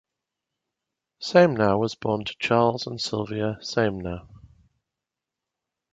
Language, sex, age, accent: English, male, 40-49, England English